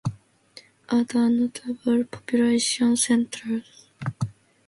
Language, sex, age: English, female, 19-29